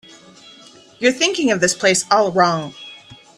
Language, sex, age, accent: English, female, 40-49, United States English